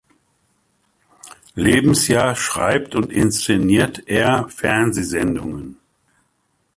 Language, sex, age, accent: German, male, 70-79, Deutschland Deutsch